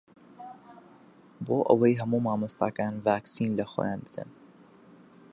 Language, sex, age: Central Kurdish, male, under 19